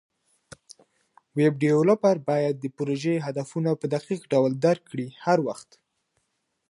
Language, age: Pashto, 19-29